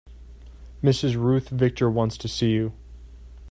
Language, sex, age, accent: English, male, 30-39, United States English